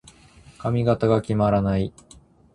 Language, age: Japanese, 19-29